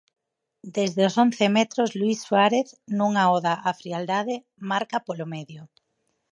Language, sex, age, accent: Galician, female, 30-39, Normativo (estándar)